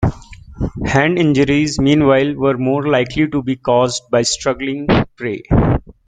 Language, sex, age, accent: English, male, 19-29, United States English